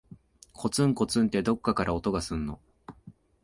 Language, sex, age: Japanese, male, 19-29